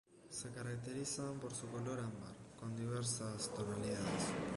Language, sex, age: Spanish, male, 19-29